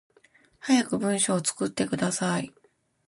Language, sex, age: Japanese, female, 40-49